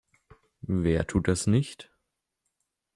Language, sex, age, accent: German, male, under 19, Deutschland Deutsch